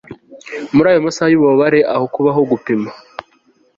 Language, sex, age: Kinyarwanda, male, 19-29